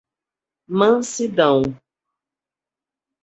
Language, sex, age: Portuguese, female, 40-49